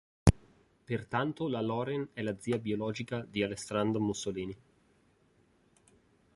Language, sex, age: Italian, male, 30-39